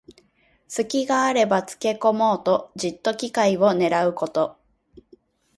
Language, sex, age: Japanese, female, 19-29